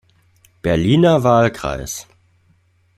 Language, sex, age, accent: German, male, 19-29, Deutschland Deutsch